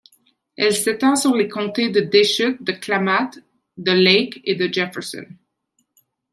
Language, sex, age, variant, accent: French, female, 19-29, Français d'Amérique du Nord, Français du Canada